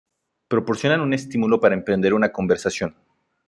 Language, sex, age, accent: Spanish, male, under 19, México